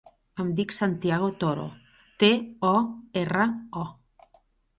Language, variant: Catalan, Central